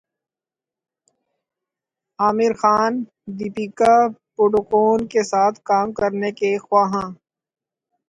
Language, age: Urdu, 40-49